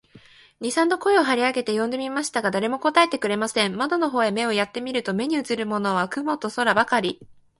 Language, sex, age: Japanese, female, 19-29